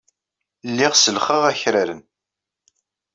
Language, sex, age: Kabyle, male, 40-49